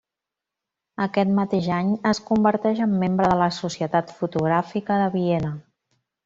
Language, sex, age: Catalan, female, 40-49